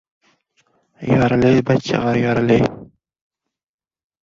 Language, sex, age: Uzbek, male, 19-29